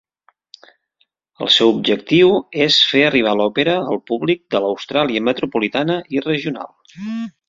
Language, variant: Catalan, Central